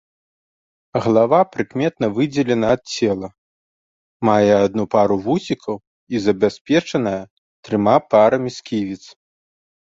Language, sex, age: Belarusian, male, 19-29